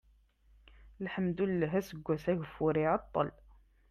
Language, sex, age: Kabyle, female, 19-29